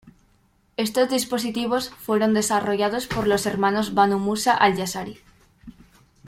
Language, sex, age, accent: Spanish, female, under 19, España: Norte peninsular (Asturias, Castilla y León, Cantabria, País Vasco, Navarra, Aragón, La Rioja, Guadalajara, Cuenca)